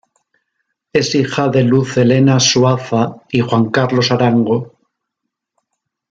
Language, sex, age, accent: Spanish, male, 40-49, España: Norte peninsular (Asturias, Castilla y León, Cantabria, País Vasco, Navarra, Aragón, La Rioja, Guadalajara, Cuenca)